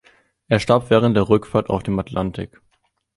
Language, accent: German, Deutschland Deutsch